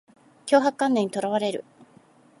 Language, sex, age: Japanese, female, 30-39